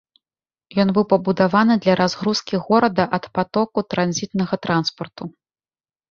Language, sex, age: Belarusian, female, 30-39